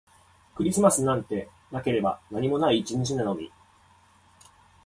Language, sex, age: Japanese, male, 30-39